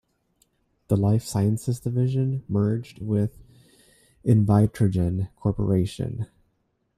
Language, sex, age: English, male, 30-39